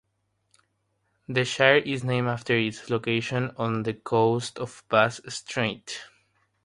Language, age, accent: English, 19-29, United States English; India and South Asia (India, Pakistan, Sri Lanka)